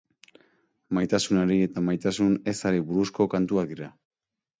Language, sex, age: Basque, male, 30-39